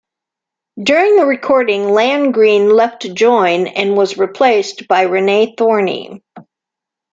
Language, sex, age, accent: English, female, 50-59, United States English